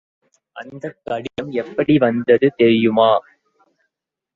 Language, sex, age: Tamil, male, 19-29